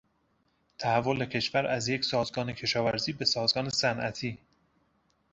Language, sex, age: Persian, male, 30-39